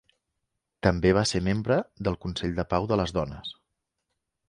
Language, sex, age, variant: Catalan, male, 40-49, Central